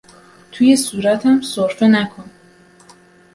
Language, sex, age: Persian, female, 19-29